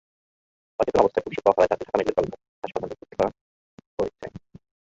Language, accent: Bengali, শুদ্ধ; চলিত